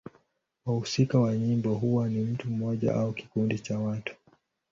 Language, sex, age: Swahili, male, 19-29